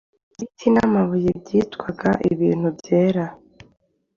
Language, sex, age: Kinyarwanda, female, 19-29